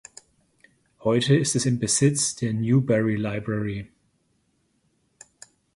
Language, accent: German, Deutschland Deutsch